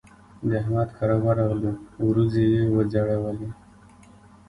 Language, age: Pashto, 19-29